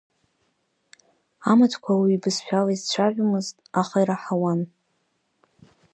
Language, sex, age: Abkhazian, female, 19-29